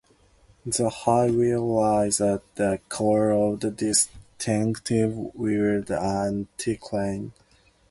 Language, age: English, 19-29